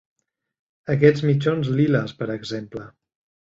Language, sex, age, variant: Catalan, male, 50-59, Central